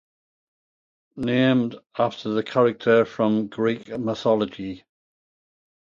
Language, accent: English, England English